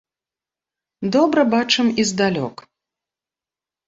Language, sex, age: Belarusian, female, 30-39